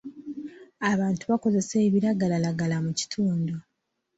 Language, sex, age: Ganda, female, 19-29